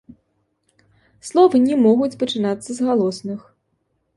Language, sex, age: Belarusian, female, 19-29